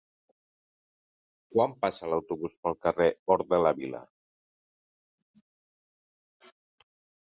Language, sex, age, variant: Catalan, male, 50-59, Central